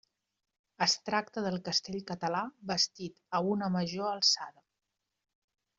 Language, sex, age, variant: Catalan, female, 50-59, Nord-Occidental